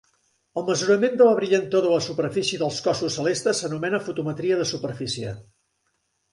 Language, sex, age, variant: Catalan, male, 60-69, Central